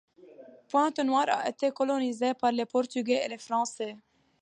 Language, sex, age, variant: French, female, 19-29, Français de métropole